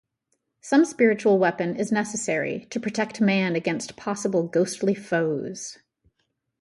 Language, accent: English, United States English